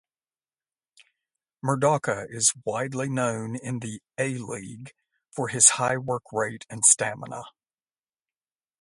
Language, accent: English, United States English